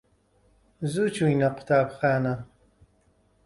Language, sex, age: Central Kurdish, male, 40-49